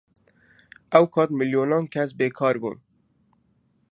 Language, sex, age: Central Kurdish, male, 19-29